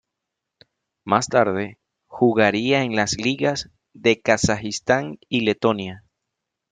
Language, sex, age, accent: Spanish, male, 30-39, Caribe: Cuba, Venezuela, Puerto Rico, República Dominicana, Panamá, Colombia caribeña, México caribeño, Costa del golfo de México